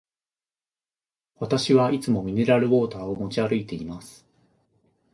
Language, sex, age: Japanese, male, 50-59